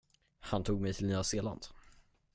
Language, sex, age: Swedish, male, under 19